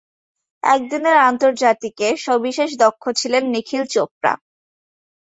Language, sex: Bengali, female